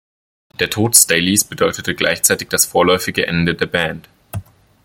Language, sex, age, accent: German, male, 19-29, Deutschland Deutsch